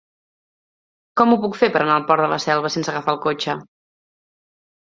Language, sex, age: Catalan, female, 30-39